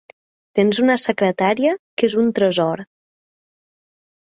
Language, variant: Catalan, Central